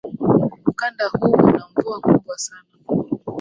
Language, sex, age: Swahili, female, 19-29